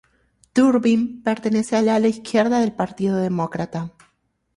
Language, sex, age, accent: Spanish, female, 19-29, Caribe: Cuba, Venezuela, Puerto Rico, República Dominicana, Panamá, Colombia caribeña, México caribeño, Costa del golfo de México